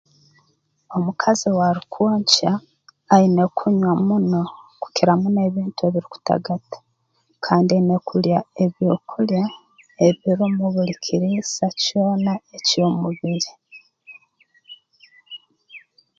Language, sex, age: Tooro, female, 40-49